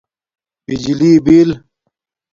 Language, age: Domaaki, 30-39